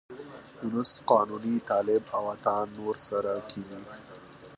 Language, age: Pashto, 19-29